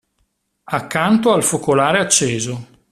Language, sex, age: Italian, male, 40-49